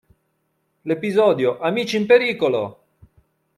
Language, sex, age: Italian, male, 40-49